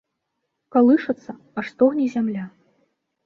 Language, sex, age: Belarusian, female, 19-29